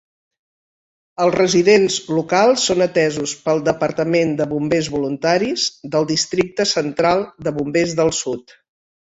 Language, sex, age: Catalan, female, 60-69